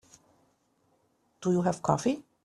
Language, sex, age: English, female, 50-59